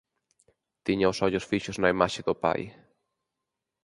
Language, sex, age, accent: Galician, male, 19-29, Normativo (estándar)